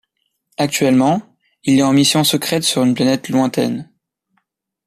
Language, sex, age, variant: French, male, under 19, Français de métropole